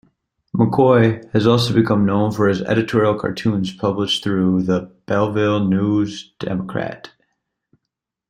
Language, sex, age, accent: English, male, 30-39, United States English